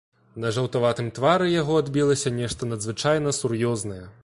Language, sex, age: Belarusian, male, 19-29